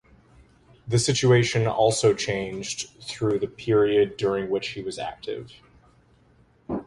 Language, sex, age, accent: English, male, 19-29, United States English